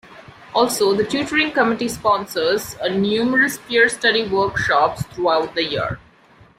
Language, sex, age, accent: English, male, 30-39, India and South Asia (India, Pakistan, Sri Lanka)